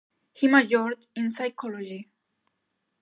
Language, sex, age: English, female, under 19